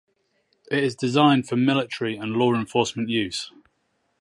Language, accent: English, England English